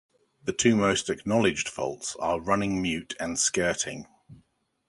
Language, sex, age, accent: English, male, 40-49, England English